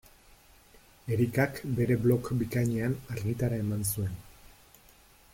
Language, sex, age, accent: Basque, male, 30-39, Erdialdekoa edo Nafarra (Gipuzkoa, Nafarroa)